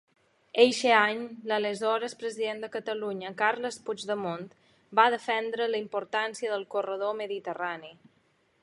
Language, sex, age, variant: Catalan, female, 19-29, Balear